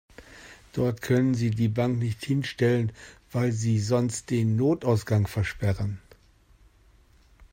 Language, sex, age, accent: German, male, 60-69, Deutschland Deutsch